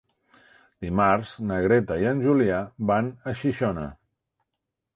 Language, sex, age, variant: Catalan, male, 60-69, Central